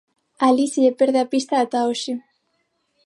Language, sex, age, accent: Galician, female, under 19, Normativo (estándar); Neofalante